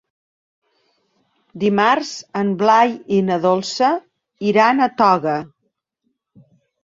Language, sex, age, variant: Catalan, female, 50-59, Septentrional